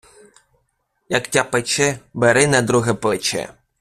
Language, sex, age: Ukrainian, male, under 19